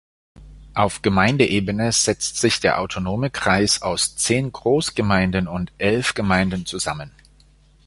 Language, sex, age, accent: German, male, 40-49, Deutschland Deutsch